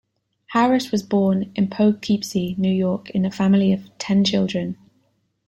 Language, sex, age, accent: English, female, 19-29, England English